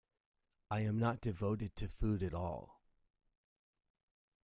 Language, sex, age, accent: English, male, 40-49, United States English